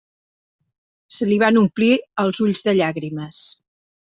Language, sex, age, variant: Catalan, female, 60-69, Central